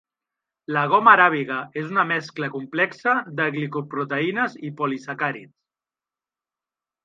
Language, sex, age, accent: Catalan, male, 40-49, central; nord-occidental